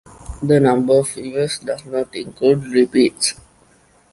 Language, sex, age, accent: English, male, under 19, India and South Asia (India, Pakistan, Sri Lanka)